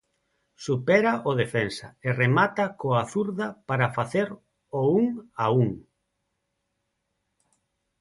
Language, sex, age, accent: Galician, male, 40-49, Neofalante